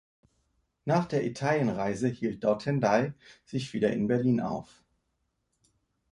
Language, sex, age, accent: German, male, 30-39, Deutschland Deutsch